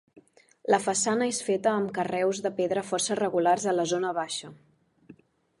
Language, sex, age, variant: Catalan, female, 19-29, Central